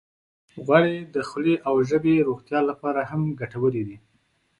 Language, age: Pashto, 30-39